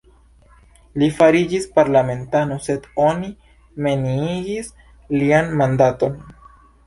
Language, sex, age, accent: Esperanto, male, 19-29, Internacia